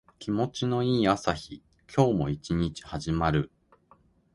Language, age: Japanese, 40-49